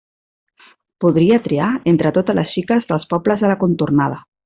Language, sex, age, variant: Catalan, female, 40-49, Central